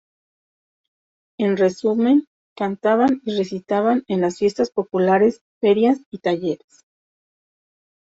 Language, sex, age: Spanish, female, 40-49